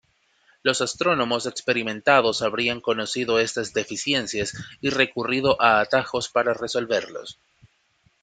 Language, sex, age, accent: Spanish, male, 19-29, América central